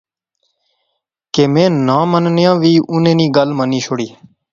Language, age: Pahari-Potwari, 19-29